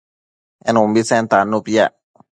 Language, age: Matsés, under 19